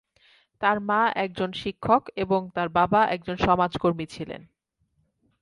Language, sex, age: Bengali, female, 19-29